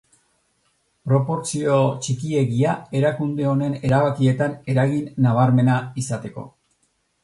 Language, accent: Basque, Mendebalekoa (Araba, Bizkaia, Gipuzkoako mendebaleko herri batzuk)